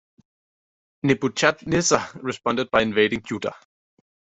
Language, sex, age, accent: English, male, 30-39, United States English